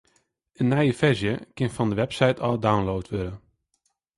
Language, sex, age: Western Frisian, male, 19-29